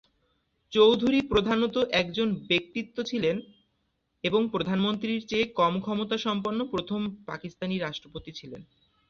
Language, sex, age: Bengali, male, 19-29